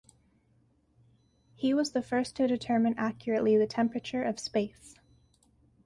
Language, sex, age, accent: English, female, 19-29, Canadian English